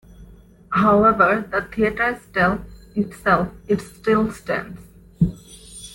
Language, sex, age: English, female, 19-29